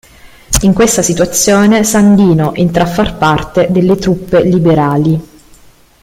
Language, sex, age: Italian, female, 30-39